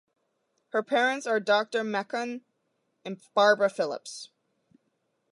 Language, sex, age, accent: English, female, under 19, United States English